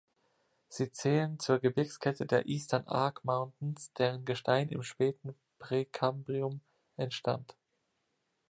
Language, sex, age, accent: German, male, 19-29, Deutschland Deutsch